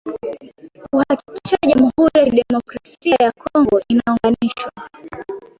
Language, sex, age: Swahili, female, 19-29